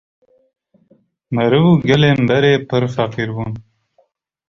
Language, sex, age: Kurdish, male, 19-29